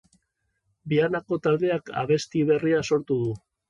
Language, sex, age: Basque, male, 30-39